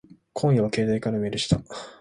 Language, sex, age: Japanese, male, 19-29